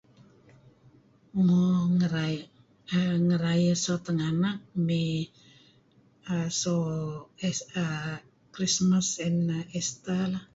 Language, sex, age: Kelabit, female, 50-59